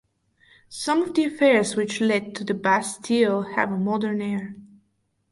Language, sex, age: English, female, 19-29